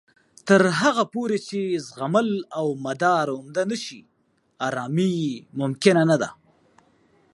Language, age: Pashto, 30-39